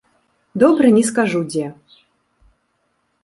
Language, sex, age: Belarusian, female, 30-39